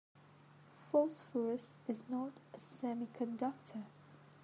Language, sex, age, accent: English, female, under 19, India and South Asia (India, Pakistan, Sri Lanka)